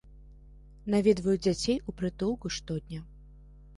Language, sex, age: Belarusian, female, 30-39